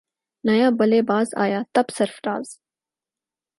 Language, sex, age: Urdu, female, 19-29